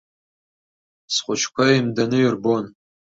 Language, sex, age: Abkhazian, male, under 19